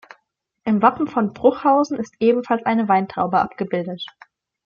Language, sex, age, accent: German, female, under 19, Deutschland Deutsch